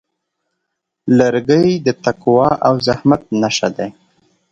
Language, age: Pashto, 30-39